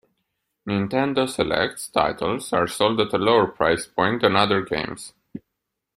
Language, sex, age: English, male, 19-29